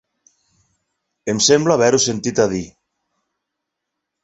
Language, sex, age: Catalan, male, 40-49